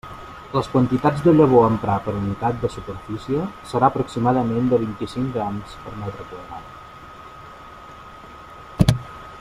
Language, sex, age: Catalan, male, 19-29